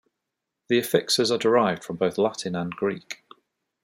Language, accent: English, England English